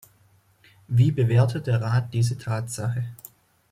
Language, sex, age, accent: German, male, 19-29, Deutschland Deutsch